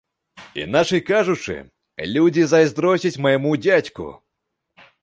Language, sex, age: Belarusian, male, 19-29